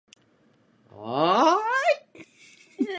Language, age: Japanese, 30-39